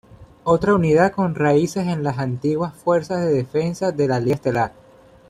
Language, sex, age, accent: Spanish, male, 19-29, Caribe: Cuba, Venezuela, Puerto Rico, República Dominicana, Panamá, Colombia caribeña, México caribeño, Costa del golfo de México